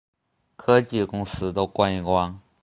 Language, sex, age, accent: Chinese, male, under 19, 出生地：浙江省